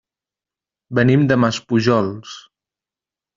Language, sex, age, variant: Catalan, male, 19-29, Central